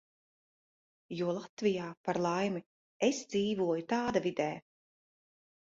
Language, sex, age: Latvian, female, 30-39